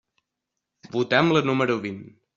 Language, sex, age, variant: Catalan, male, under 19, Balear